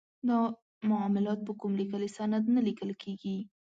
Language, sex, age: Pashto, female, 19-29